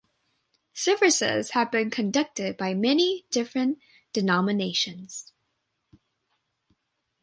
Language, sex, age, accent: English, male, 19-29, United States English